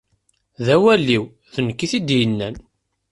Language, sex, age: Kabyle, male, 19-29